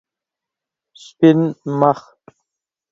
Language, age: Pashto, 30-39